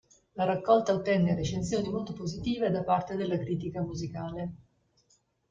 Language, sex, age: Italian, female, 60-69